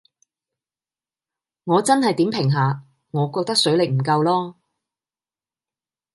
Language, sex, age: Cantonese, female, 40-49